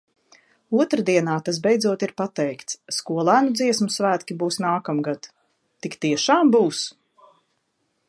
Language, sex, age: Latvian, female, 40-49